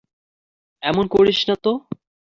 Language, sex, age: Bengali, male, under 19